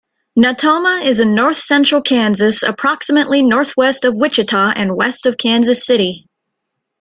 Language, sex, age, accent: English, female, 19-29, United States English